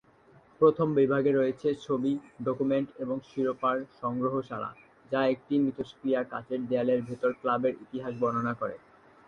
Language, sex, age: Bengali, male, under 19